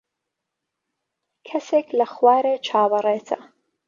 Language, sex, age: Central Kurdish, female, 19-29